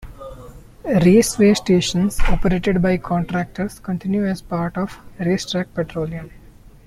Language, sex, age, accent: English, male, 19-29, India and South Asia (India, Pakistan, Sri Lanka)